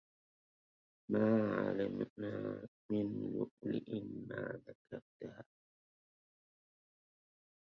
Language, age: Arabic, 40-49